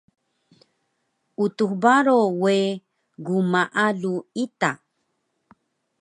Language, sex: Taroko, female